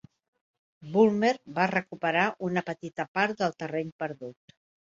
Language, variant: Catalan, Central